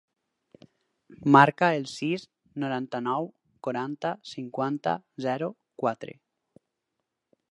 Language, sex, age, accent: Catalan, male, 19-29, valencià